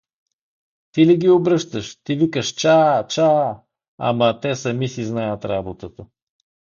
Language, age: Bulgarian, 60-69